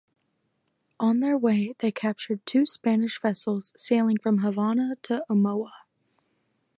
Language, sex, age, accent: English, female, under 19, United States English